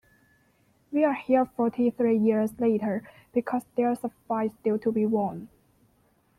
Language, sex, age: English, female, 19-29